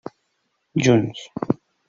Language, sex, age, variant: Catalan, male, 30-39, Central